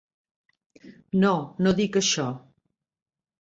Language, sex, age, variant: Catalan, female, 70-79, Central